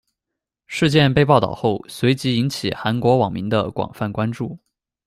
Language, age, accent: Chinese, 19-29, 出生地：四川省